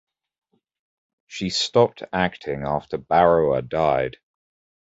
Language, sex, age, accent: English, male, 30-39, England English